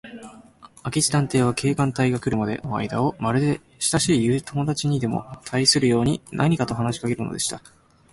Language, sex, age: Japanese, male, 19-29